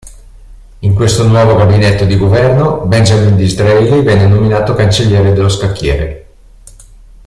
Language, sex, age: Italian, male, 50-59